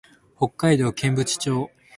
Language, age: Japanese, 19-29